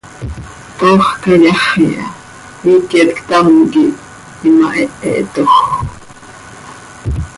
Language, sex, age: Seri, female, 40-49